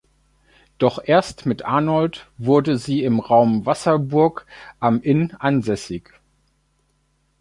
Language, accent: German, Deutschland Deutsch